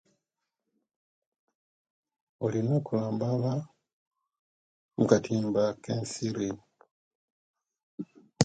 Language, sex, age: Kenyi, male, 30-39